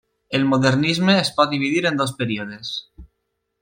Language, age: Catalan, 19-29